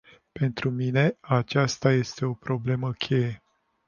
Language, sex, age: Romanian, male, 50-59